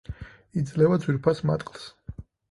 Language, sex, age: Georgian, male, 30-39